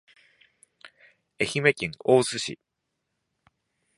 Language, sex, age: Japanese, male, 19-29